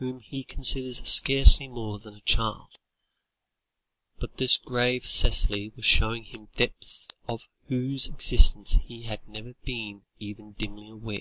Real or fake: real